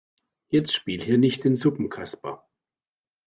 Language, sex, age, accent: German, male, 40-49, Deutschland Deutsch